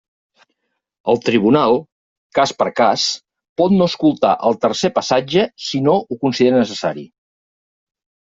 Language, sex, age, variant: Catalan, male, 50-59, Central